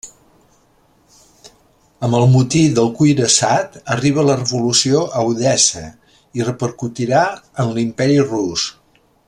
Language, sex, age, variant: Catalan, male, 60-69, Central